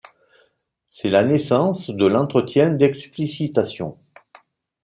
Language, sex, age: French, male, 50-59